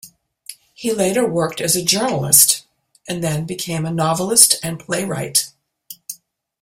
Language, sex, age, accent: English, female, 70-79, United States English